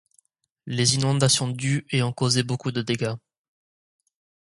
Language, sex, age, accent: French, male, under 19, Français du sud de la France